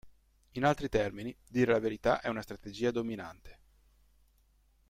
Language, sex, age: Italian, male, 40-49